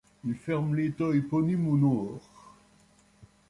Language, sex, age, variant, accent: French, male, 70-79, Français d'Europe, Français de Belgique